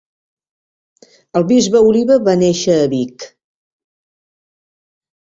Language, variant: Catalan, Septentrional